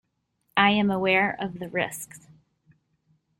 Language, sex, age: English, female, 30-39